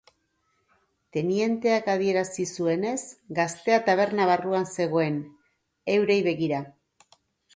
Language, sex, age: Basque, female, 60-69